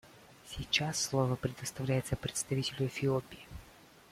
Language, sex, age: Russian, male, 19-29